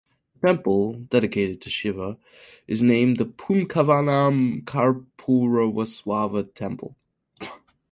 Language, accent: English, United States English